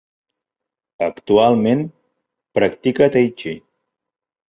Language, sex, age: Catalan, male, 40-49